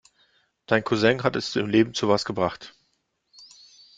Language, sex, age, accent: German, male, 40-49, Deutschland Deutsch